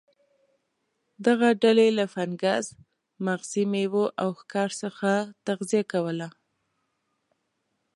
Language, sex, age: Pashto, female, 19-29